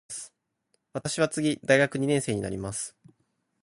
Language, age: Japanese, under 19